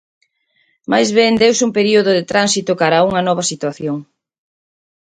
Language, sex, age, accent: Galician, female, 50-59, Central (gheada)